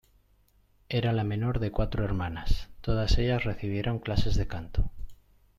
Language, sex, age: Spanish, male, 50-59